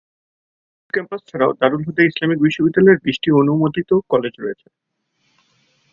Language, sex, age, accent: Bengali, male, 30-39, Native